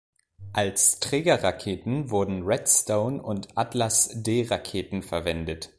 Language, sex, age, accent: German, male, 19-29, Deutschland Deutsch